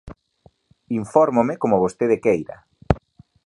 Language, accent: Galician, Normativo (estándar)